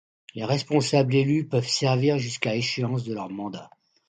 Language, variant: French, Français de métropole